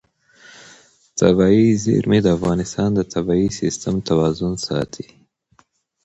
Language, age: Pashto, 30-39